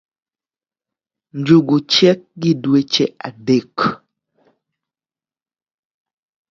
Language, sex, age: Luo (Kenya and Tanzania), female, 40-49